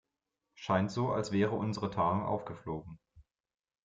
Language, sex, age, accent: German, male, 19-29, Deutschland Deutsch